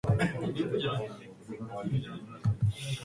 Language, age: Japanese, 19-29